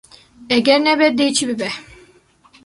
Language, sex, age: Kurdish, female, 19-29